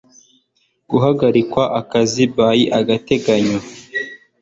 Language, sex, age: Kinyarwanda, male, 19-29